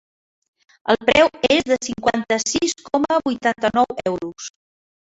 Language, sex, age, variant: Catalan, female, 60-69, Central